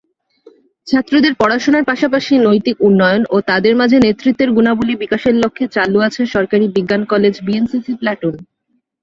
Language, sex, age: Bengali, female, 30-39